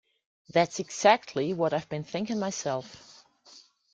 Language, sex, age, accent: English, female, 40-49, United States English